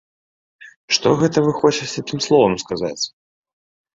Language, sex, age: Belarusian, male, 19-29